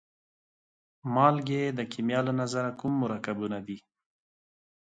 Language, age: Pashto, 30-39